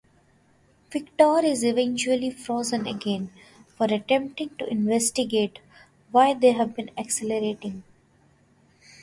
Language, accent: English, India and South Asia (India, Pakistan, Sri Lanka)